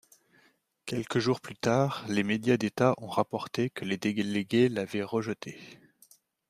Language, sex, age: French, male, 30-39